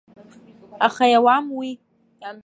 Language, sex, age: Abkhazian, female, under 19